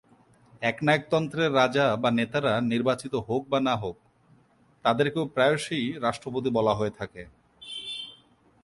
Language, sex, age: Bengali, male, 30-39